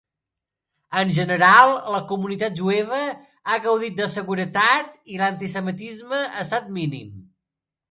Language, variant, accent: Catalan, Central, central